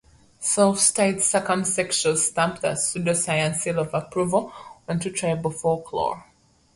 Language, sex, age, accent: English, female, 30-39, Southern African (South Africa, Zimbabwe, Namibia)